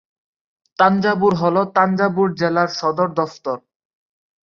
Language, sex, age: Bengali, male, 19-29